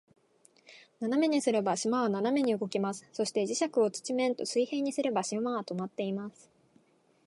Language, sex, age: Japanese, female, 19-29